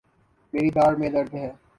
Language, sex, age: Urdu, male, 19-29